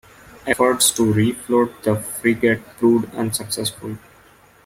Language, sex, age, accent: English, male, 19-29, India and South Asia (India, Pakistan, Sri Lanka)